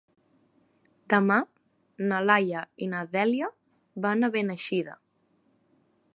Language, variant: Catalan, Central